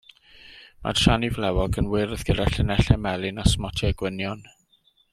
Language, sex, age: Welsh, male, 50-59